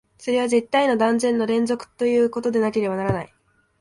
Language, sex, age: Japanese, female, 19-29